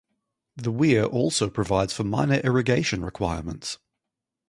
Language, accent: English, New Zealand English